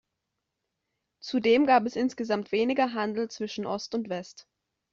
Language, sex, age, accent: German, female, under 19, Österreichisches Deutsch